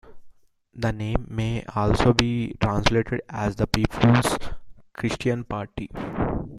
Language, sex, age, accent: English, male, 19-29, India and South Asia (India, Pakistan, Sri Lanka)